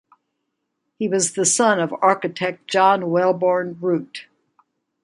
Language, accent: English, United States English